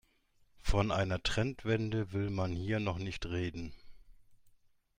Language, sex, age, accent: German, male, 50-59, Deutschland Deutsch